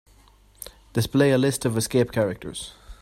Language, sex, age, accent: English, male, 19-29, Irish English